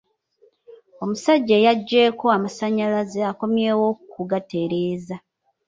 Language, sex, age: Ganda, female, 30-39